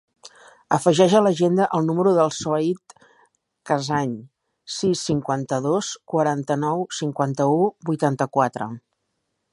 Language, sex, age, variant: Catalan, female, 50-59, Central